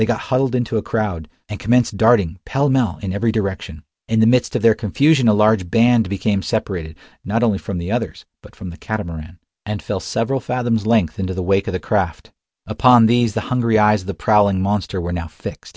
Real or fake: real